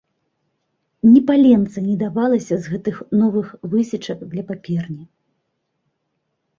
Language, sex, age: Belarusian, female, 40-49